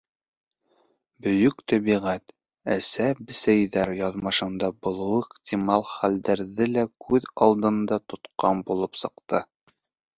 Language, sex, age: Bashkir, male, 19-29